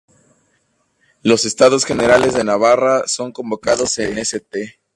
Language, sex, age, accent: Spanish, male, 19-29, México